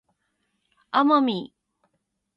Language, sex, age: Japanese, female, 40-49